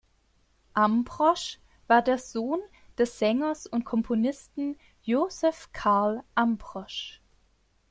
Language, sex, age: German, female, 30-39